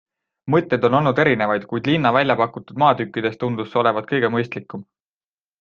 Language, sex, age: Estonian, male, 19-29